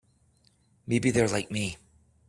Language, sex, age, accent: English, male, 40-49, United States English